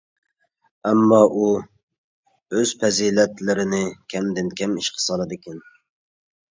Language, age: Uyghur, 30-39